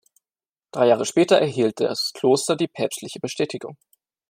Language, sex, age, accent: German, male, 19-29, Deutschland Deutsch